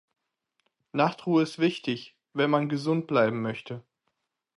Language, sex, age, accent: German, male, 30-39, Deutschland Deutsch